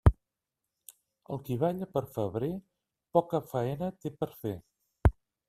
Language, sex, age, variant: Catalan, male, 50-59, Central